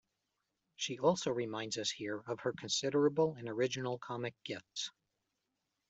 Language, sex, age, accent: English, male, 40-49, United States English